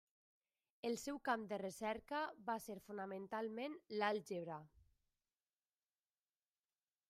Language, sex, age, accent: Catalan, female, 19-29, valencià